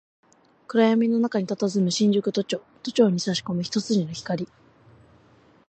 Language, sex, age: Japanese, female, under 19